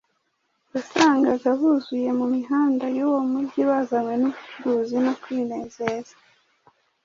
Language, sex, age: Kinyarwanda, female, 30-39